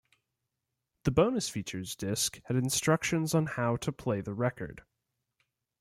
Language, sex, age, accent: English, male, 19-29, United States English